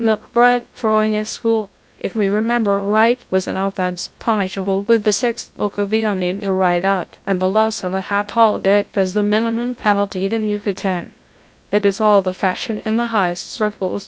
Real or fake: fake